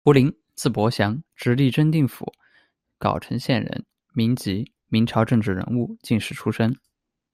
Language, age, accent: Chinese, 19-29, 出生地：四川省